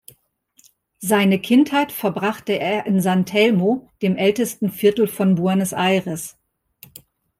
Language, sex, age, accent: German, female, 50-59, Deutschland Deutsch